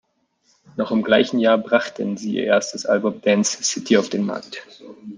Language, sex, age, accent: German, male, 19-29, Deutschland Deutsch